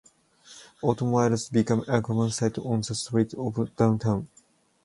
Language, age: English, 19-29